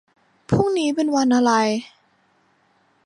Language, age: Thai, under 19